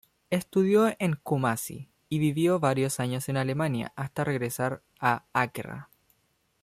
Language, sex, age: Spanish, male, under 19